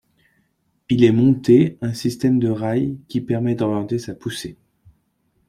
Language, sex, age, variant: French, male, 19-29, Français de métropole